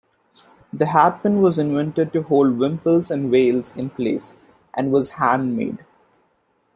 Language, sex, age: English, male, 19-29